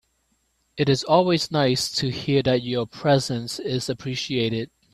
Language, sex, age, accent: English, male, 40-49, Hong Kong English